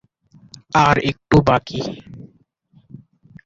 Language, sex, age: Bengali, male, under 19